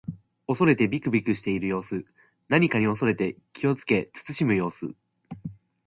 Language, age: Japanese, under 19